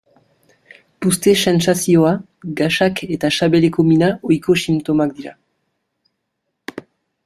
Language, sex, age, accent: Basque, male, 19-29, Nafar-lapurtarra edo Zuberotarra (Lapurdi, Nafarroa Beherea, Zuberoa)